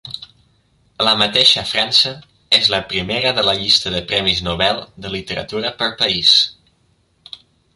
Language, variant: Catalan, Septentrional